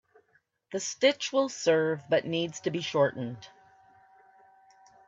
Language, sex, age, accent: English, female, 50-59, Canadian English